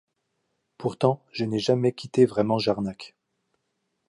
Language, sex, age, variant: French, male, 30-39, Français de métropole